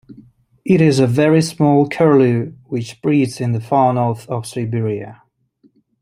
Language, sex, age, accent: English, male, 19-29, England English